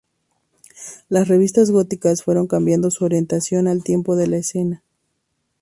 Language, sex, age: Spanish, female, 30-39